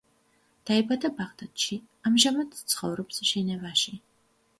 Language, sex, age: Georgian, female, 30-39